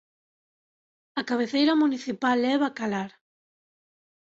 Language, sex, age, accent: Galician, female, 30-39, Oriental (común en zona oriental)